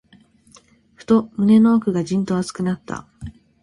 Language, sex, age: Japanese, female, 19-29